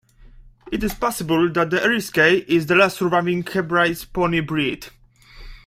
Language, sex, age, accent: English, male, 19-29, United States English